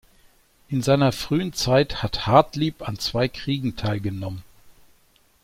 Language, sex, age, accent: German, male, 60-69, Deutschland Deutsch